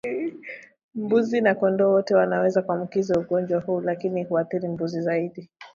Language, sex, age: Swahili, female, 19-29